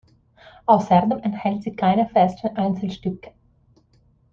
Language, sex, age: German, female, 19-29